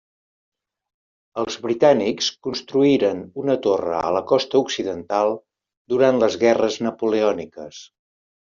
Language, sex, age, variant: Catalan, male, 50-59, Central